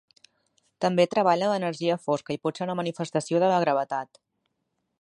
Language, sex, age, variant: Catalan, female, 30-39, Nord-Occidental